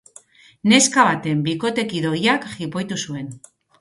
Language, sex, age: Basque, female, 40-49